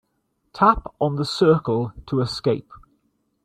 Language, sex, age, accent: English, male, 60-69, Welsh English